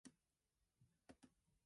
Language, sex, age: English, female, under 19